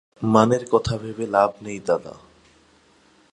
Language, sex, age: Bengali, male, 19-29